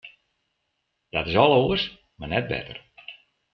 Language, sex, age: Western Frisian, male, 50-59